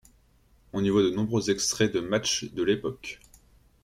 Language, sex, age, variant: French, male, 19-29, Français de métropole